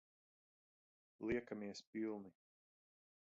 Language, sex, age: Latvian, male, 30-39